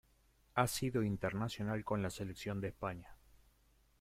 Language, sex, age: Spanish, male, 50-59